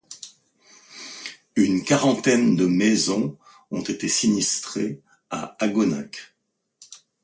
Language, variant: French, Français de métropole